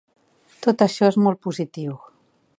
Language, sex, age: Catalan, female, 60-69